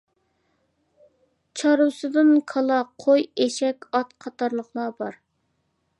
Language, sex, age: Uyghur, female, 19-29